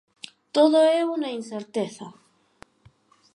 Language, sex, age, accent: Galician, female, 19-29, Normativo (estándar)